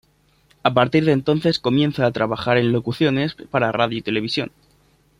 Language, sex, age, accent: Spanish, male, 19-29, España: Centro-Sur peninsular (Madrid, Toledo, Castilla-La Mancha)